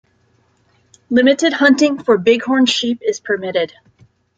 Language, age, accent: English, 30-39, United States English